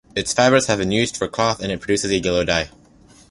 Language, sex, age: English, male, 19-29